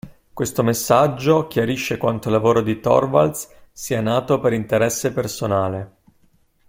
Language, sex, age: Italian, male, 30-39